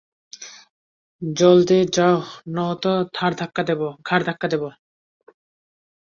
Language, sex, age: Bengali, male, 19-29